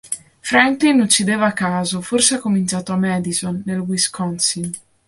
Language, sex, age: Italian, female, 19-29